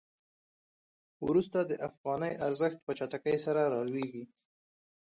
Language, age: Pashto, 19-29